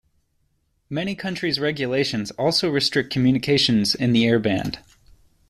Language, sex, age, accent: English, male, 19-29, United States English